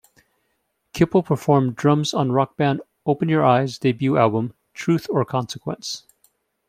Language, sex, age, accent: English, male, 40-49, United States English